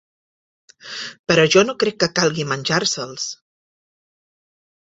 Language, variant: Catalan, Central